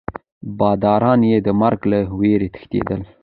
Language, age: Pashto, under 19